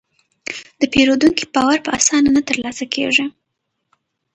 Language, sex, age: Pashto, female, 19-29